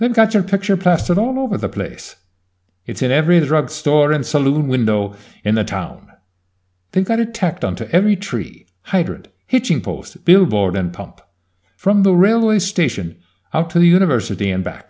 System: none